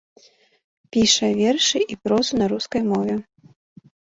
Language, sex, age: Belarusian, female, 30-39